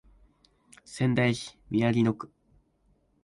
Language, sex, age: Japanese, male, 19-29